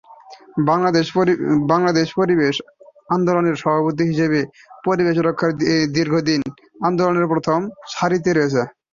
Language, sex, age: Bengali, male, 19-29